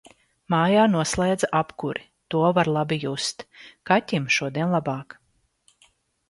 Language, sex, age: Latvian, female, 40-49